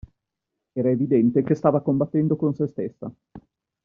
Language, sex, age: Italian, male, 50-59